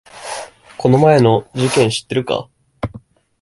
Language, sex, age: Japanese, male, 19-29